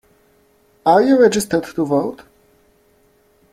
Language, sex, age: English, male, 30-39